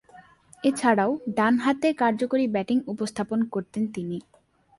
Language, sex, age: Bengali, female, 19-29